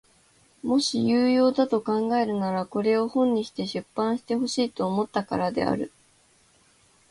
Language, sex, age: Japanese, female, 19-29